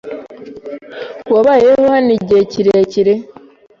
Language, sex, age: Kinyarwanda, female, 19-29